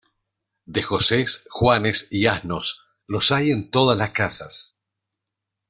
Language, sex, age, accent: Spanish, male, 50-59, Rioplatense: Argentina, Uruguay, este de Bolivia, Paraguay